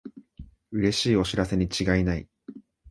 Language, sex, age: Japanese, male, 19-29